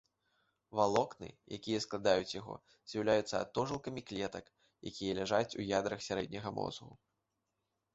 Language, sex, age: Belarusian, male, 19-29